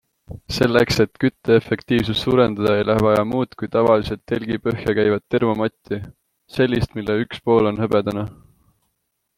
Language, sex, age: Estonian, male, 19-29